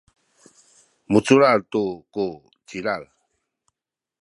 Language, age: Sakizaya, 60-69